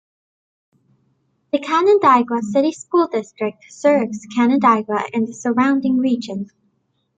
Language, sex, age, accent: English, female, 19-29, United States English